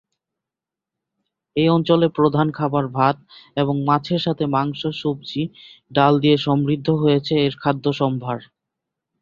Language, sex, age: Bengali, male, 19-29